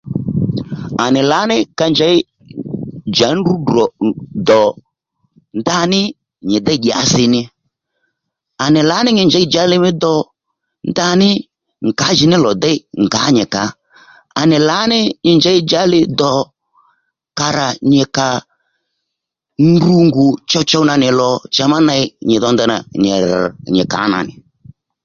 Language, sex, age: Lendu, male, 60-69